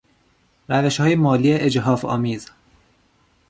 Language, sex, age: Persian, male, 19-29